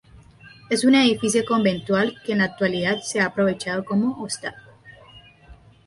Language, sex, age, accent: Spanish, female, 19-29, Caribe: Cuba, Venezuela, Puerto Rico, República Dominicana, Panamá, Colombia caribeña, México caribeño, Costa del golfo de México